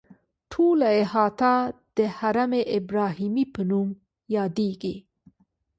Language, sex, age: Pashto, female, 40-49